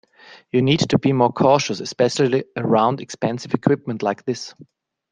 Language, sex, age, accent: English, male, 40-49, England English